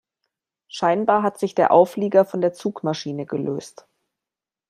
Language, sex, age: German, female, 40-49